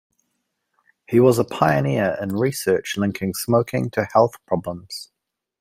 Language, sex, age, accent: English, male, 30-39, New Zealand English